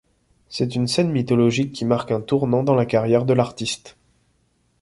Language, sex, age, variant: French, male, 30-39, Français de métropole